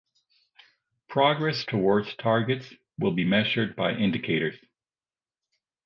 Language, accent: English, Irish English